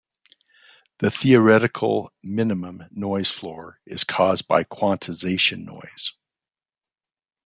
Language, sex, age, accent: English, male, 50-59, United States English